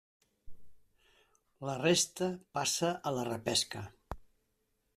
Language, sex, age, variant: Catalan, male, 60-69, Septentrional